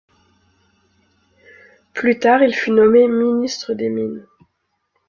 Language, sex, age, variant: French, female, 19-29, Français de métropole